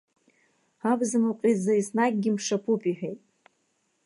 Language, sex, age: Abkhazian, female, 30-39